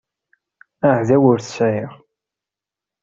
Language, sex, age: Kabyle, male, 19-29